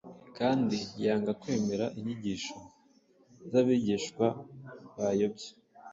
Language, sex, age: Kinyarwanda, male, 19-29